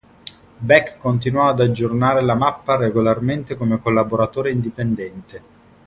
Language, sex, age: Italian, male, 30-39